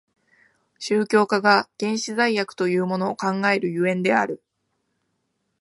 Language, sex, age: Japanese, female, 19-29